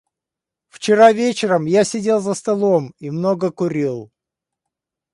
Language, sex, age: Russian, male, 50-59